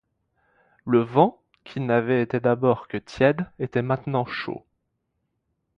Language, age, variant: French, 19-29, Français de métropole